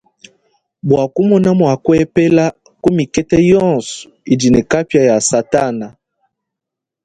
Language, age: Luba-Lulua, 19-29